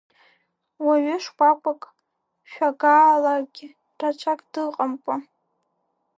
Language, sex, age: Abkhazian, female, under 19